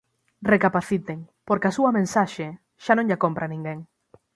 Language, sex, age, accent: Galician, female, 19-29, Atlántico (seseo e gheada); Normativo (estándar)